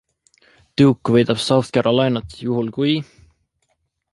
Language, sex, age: Estonian, male, 19-29